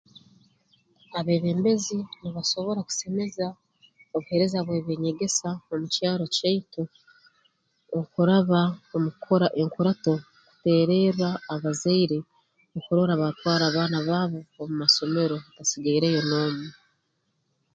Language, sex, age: Tooro, female, 40-49